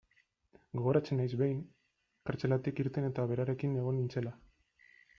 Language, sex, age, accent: Basque, male, 19-29, Erdialdekoa edo Nafarra (Gipuzkoa, Nafarroa)